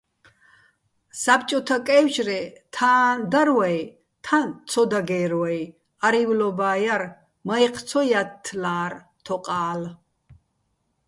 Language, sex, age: Bats, female, 30-39